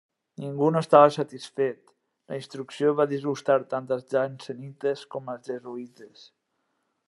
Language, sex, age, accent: Catalan, male, 50-59, valencià